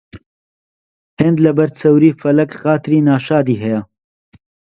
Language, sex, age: Central Kurdish, male, 19-29